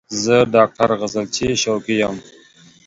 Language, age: Pashto, 19-29